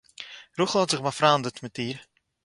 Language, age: Yiddish, under 19